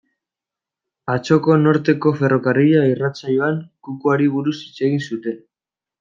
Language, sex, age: Basque, male, 19-29